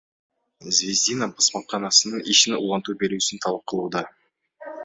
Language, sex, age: Kyrgyz, male, 19-29